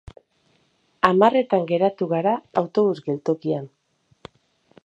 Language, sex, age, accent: Basque, female, 30-39, Mendebalekoa (Araba, Bizkaia, Gipuzkoako mendebaleko herri batzuk)